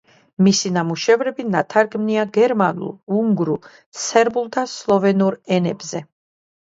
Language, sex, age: Georgian, female, 40-49